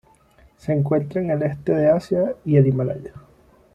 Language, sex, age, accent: Spanish, male, 30-39, Caribe: Cuba, Venezuela, Puerto Rico, República Dominicana, Panamá, Colombia caribeña, México caribeño, Costa del golfo de México